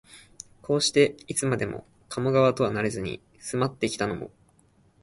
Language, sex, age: Japanese, male, 19-29